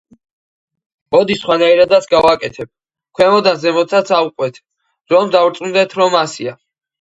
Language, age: Georgian, under 19